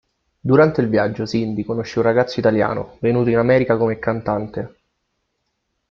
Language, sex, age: Italian, male, 19-29